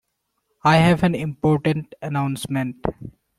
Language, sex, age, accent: English, male, 19-29, India and South Asia (India, Pakistan, Sri Lanka)